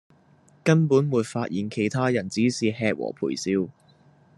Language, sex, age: Cantonese, male, 19-29